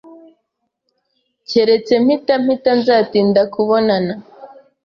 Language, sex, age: Kinyarwanda, female, 19-29